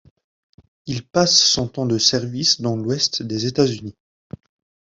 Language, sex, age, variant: French, male, 19-29, Français de métropole